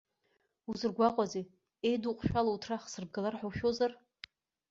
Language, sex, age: Abkhazian, female, 30-39